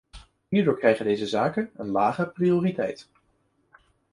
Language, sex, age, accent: Dutch, male, 19-29, Nederlands Nederlands